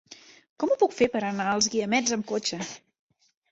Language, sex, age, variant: Catalan, female, 30-39, Central